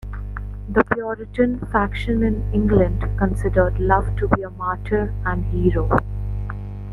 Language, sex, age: English, female, 19-29